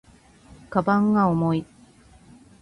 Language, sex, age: Japanese, female, 40-49